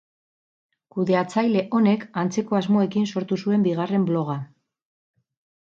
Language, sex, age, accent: Basque, female, 50-59, Mendebalekoa (Araba, Bizkaia, Gipuzkoako mendebaleko herri batzuk)